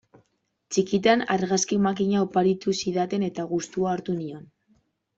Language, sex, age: Basque, female, 19-29